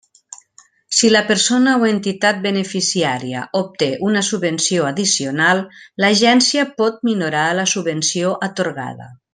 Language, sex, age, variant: Catalan, female, 50-59, Central